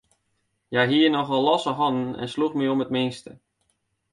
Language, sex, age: Western Frisian, male, 19-29